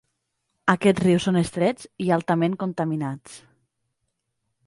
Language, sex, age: Catalan, female, 30-39